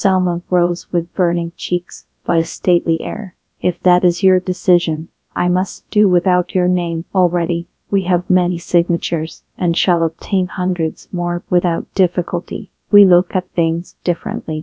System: TTS, GradTTS